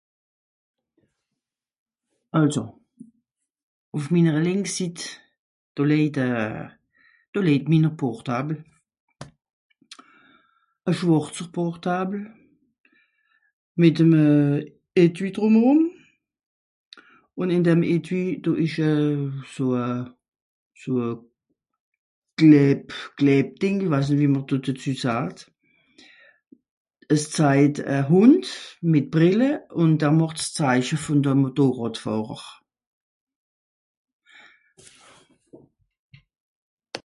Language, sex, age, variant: Swiss German, female, 60-69, Nordniederàlemmànisch (Rishoffe, Zàwere, Bùsswìller, Hawenau, Brüemt, Stroossbùri, Molse, Dàmbàch, Schlettstàtt, Pfàlzbùri usw.)